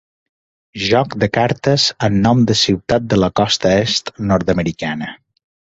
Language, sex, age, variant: Catalan, male, 40-49, Balear